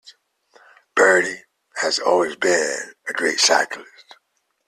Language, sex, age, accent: English, male, 50-59, England English